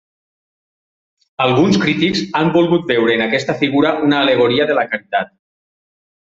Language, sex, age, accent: Catalan, male, 40-49, valencià